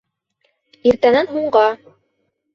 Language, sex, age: Bashkir, female, 30-39